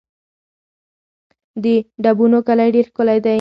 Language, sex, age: Pashto, female, under 19